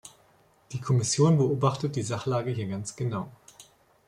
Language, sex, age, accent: German, male, 40-49, Deutschland Deutsch